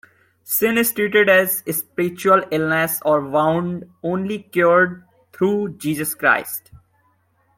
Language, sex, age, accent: English, male, 19-29, India and South Asia (India, Pakistan, Sri Lanka)